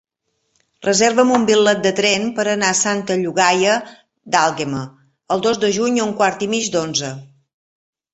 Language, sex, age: Catalan, female, 50-59